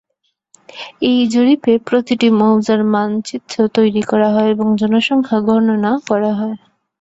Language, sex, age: Bengali, female, 19-29